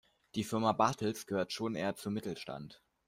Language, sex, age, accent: German, male, under 19, Deutschland Deutsch